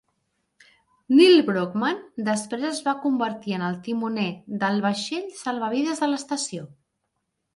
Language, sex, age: Catalan, female, 40-49